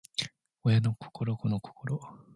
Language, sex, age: Japanese, male, 19-29